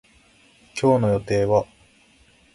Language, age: Japanese, 19-29